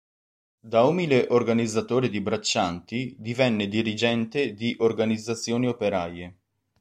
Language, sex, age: Italian, male, 19-29